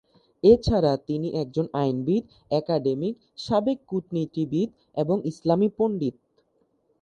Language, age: Bengali, 19-29